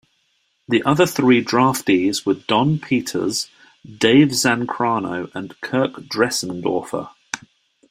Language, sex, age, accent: English, male, 30-39, England English